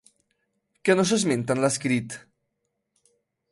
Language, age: Catalan, 30-39